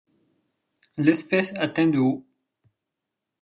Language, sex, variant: French, male, Français de métropole